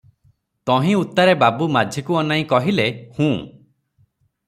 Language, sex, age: Odia, male, 30-39